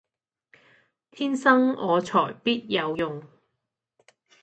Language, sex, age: Cantonese, female, 19-29